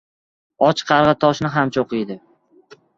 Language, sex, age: Uzbek, male, 19-29